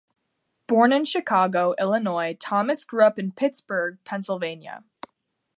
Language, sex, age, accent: English, female, under 19, United States English